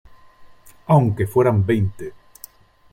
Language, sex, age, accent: Spanish, male, 60-69, España: Islas Canarias